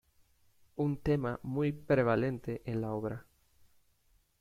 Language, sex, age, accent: Spanish, male, 19-29, América central